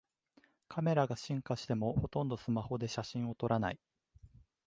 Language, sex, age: Japanese, male, 19-29